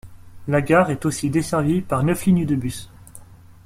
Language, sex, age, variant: French, male, 19-29, Français de métropole